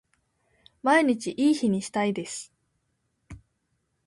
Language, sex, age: Japanese, female, 19-29